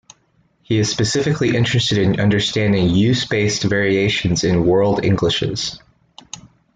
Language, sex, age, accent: English, male, 19-29, United States English